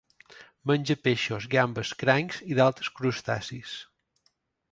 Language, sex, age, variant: Catalan, male, 50-59, Balear